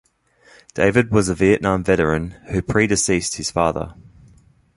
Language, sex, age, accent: English, male, 19-29, Australian English